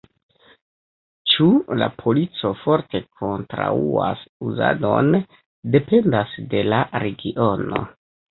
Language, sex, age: Esperanto, male, 30-39